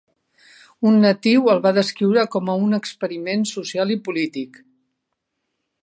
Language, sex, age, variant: Catalan, female, 60-69, Central